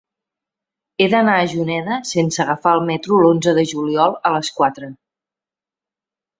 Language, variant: Catalan, Central